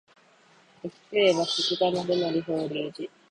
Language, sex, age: Japanese, female, under 19